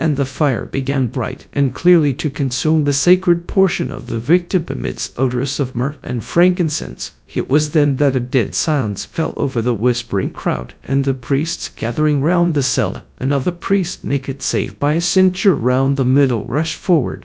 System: TTS, GradTTS